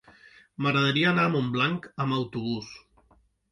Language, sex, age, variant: Catalan, male, 40-49, Central